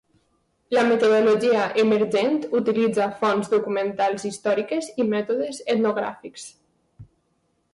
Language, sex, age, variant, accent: Catalan, female, 19-29, Valencià meridional, valencià